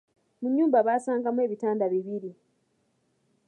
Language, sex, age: Ganda, female, 19-29